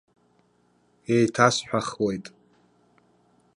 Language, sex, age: Abkhazian, male, 30-39